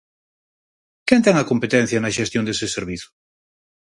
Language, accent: Galician, Normativo (estándar)